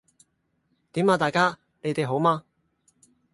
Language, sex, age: Cantonese, male, 19-29